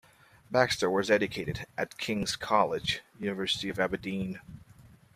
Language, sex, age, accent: English, male, 30-39, England English